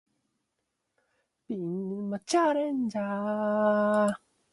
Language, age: English, 19-29